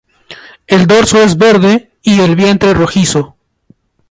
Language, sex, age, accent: Spanish, male, 19-29, Andino-Pacífico: Colombia, Perú, Ecuador, oeste de Bolivia y Venezuela andina